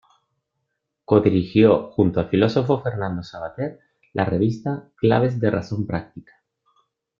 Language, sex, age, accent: Spanish, male, 40-49, España: Islas Canarias